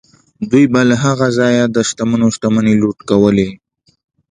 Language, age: Pashto, 19-29